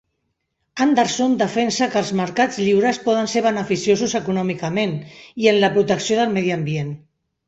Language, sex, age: Catalan, female, 60-69